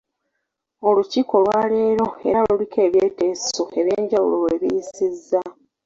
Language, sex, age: Ganda, female, 19-29